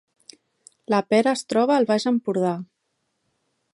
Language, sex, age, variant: Catalan, female, 40-49, Central